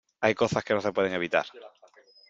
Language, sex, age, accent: Spanish, male, 19-29, España: Sur peninsular (Andalucia, Extremadura, Murcia)